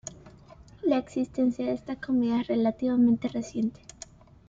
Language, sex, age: Spanish, female, under 19